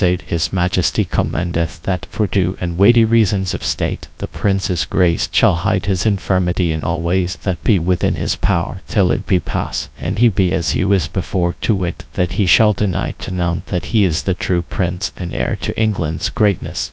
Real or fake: fake